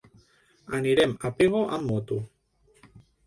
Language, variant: Catalan, Central